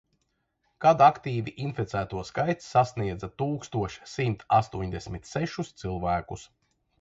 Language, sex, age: Latvian, male, 50-59